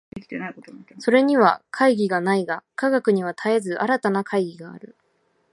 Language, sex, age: Japanese, female, under 19